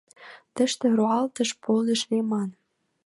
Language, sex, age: Mari, female, 19-29